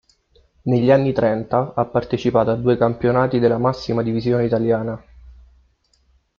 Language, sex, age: Italian, male, 19-29